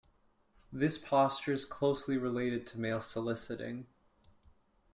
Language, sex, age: English, male, 19-29